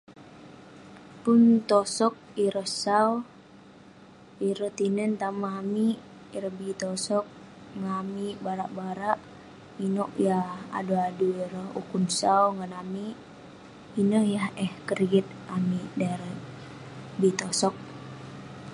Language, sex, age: Western Penan, female, under 19